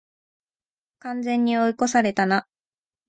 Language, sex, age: Japanese, female, 19-29